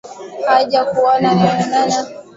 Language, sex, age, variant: Swahili, female, 19-29, Kiswahili Sanifu (EA)